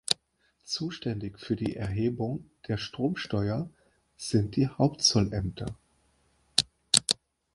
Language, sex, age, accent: German, male, 40-49, Deutschland Deutsch